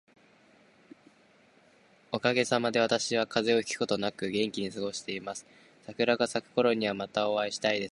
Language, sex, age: Japanese, female, 19-29